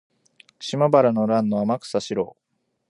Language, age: Japanese, 19-29